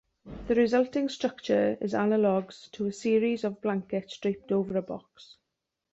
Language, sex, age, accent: English, female, 40-49, Welsh English